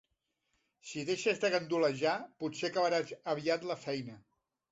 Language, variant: Catalan, Central